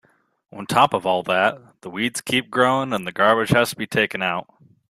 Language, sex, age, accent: English, male, 19-29, United States English